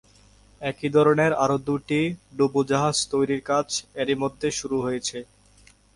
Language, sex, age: Bengali, male, 19-29